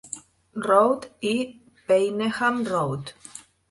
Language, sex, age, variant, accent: Catalan, female, 30-39, Central, nord-oriental; Empordanès